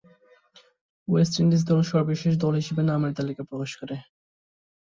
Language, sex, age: Bengali, male, 19-29